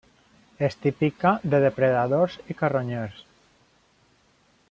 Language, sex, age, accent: Catalan, male, 30-39, valencià